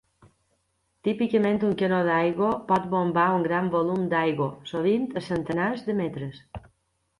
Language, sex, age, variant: Catalan, female, 50-59, Balear